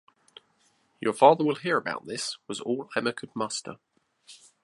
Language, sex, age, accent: English, male, 40-49, England English